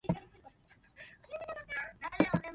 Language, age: English, under 19